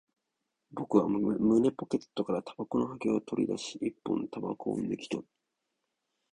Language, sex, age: Japanese, male, 19-29